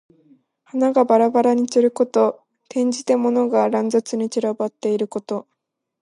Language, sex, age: Japanese, female, 19-29